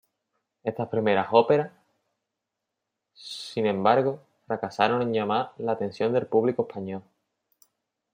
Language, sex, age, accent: Spanish, male, 19-29, España: Sur peninsular (Andalucia, Extremadura, Murcia)